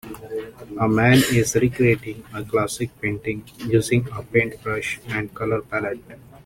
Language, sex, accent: English, male, India and South Asia (India, Pakistan, Sri Lanka)